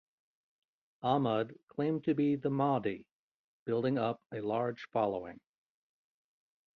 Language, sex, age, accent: English, male, 50-59, United States English